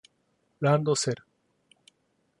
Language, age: Japanese, 50-59